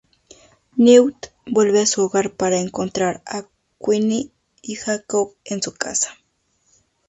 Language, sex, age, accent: Spanish, female, 19-29, México